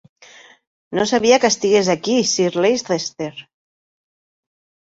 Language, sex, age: Catalan, female, 50-59